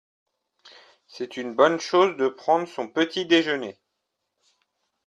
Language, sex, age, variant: French, male, 19-29, Français de métropole